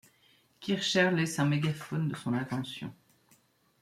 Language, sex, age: French, female, 60-69